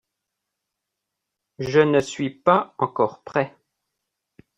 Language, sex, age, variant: French, male, 40-49, Français de métropole